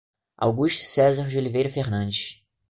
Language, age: Portuguese, under 19